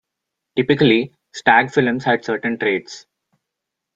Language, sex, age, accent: English, male, 19-29, India and South Asia (India, Pakistan, Sri Lanka)